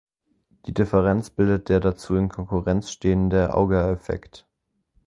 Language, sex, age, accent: German, male, under 19, Deutschland Deutsch